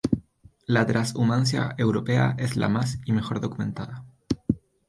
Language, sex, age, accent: Spanish, male, 19-29, Chileno: Chile, Cuyo